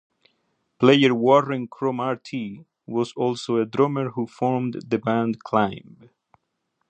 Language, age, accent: English, 30-39, United States English